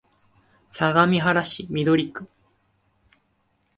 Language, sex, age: Japanese, male, 19-29